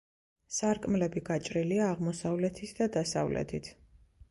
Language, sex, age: Georgian, female, 30-39